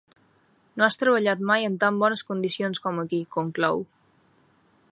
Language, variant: Catalan, Balear